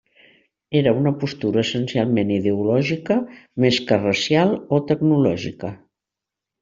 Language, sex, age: Catalan, female, 70-79